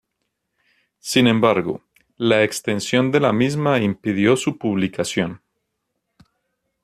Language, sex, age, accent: Spanish, male, 40-49, Andino-Pacífico: Colombia, Perú, Ecuador, oeste de Bolivia y Venezuela andina